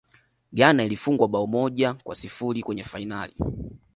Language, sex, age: Swahili, male, 19-29